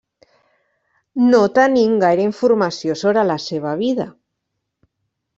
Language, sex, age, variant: Catalan, female, 40-49, Central